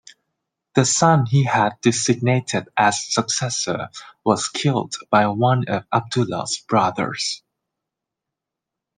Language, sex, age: English, male, 19-29